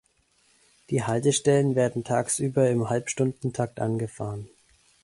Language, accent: German, Deutschland Deutsch